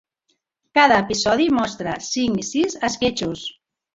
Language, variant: Catalan, Central